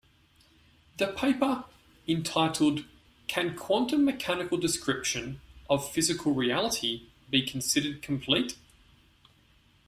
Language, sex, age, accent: English, male, 30-39, Australian English